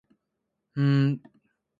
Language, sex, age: Japanese, male, 19-29